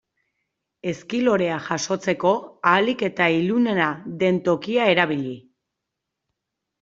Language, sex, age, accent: Basque, female, 30-39, Erdialdekoa edo Nafarra (Gipuzkoa, Nafarroa)